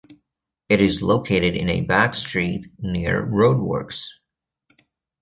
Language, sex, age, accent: English, male, 19-29, United States English